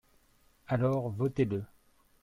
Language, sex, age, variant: French, male, 40-49, Français de métropole